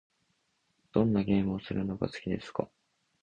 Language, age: English, under 19